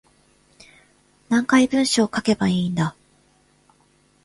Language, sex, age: Japanese, female, 19-29